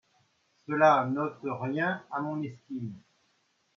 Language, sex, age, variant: French, male, 60-69, Français de métropole